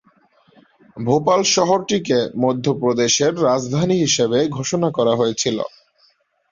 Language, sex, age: Bengali, male, 19-29